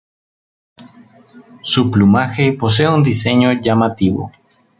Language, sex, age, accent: Spanish, male, 19-29, México